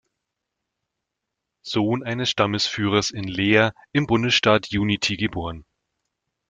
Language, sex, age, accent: German, male, 30-39, Deutschland Deutsch